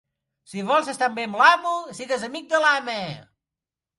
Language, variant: Catalan, Central